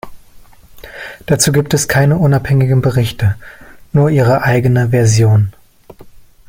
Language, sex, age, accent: German, male, 30-39, Deutschland Deutsch